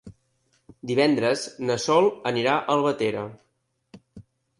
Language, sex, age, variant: Catalan, male, 30-39, Septentrional